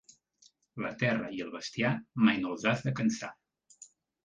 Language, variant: Catalan, Central